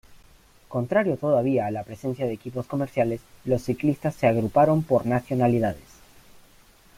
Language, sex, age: Spanish, male, under 19